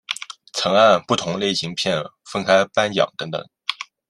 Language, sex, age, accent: Chinese, male, 19-29, 出生地：江苏省